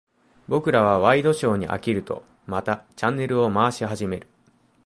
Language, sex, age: Japanese, male, 19-29